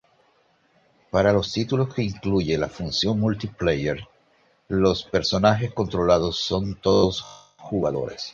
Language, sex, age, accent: Spanish, male, 40-49, Caribe: Cuba, Venezuela, Puerto Rico, República Dominicana, Panamá, Colombia caribeña, México caribeño, Costa del golfo de México